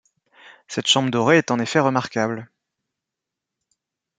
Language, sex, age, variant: French, male, 30-39, Français de métropole